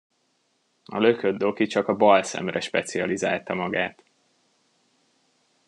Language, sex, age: Hungarian, male, 19-29